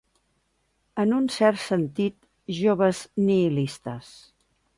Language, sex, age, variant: Catalan, female, 60-69, Central